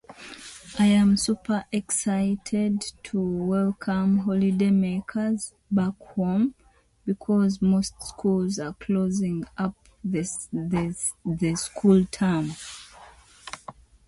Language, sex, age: English, female, 30-39